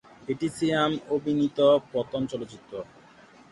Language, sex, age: Bengali, male, 19-29